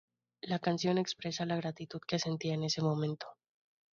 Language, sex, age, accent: Spanish, female, 19-29, México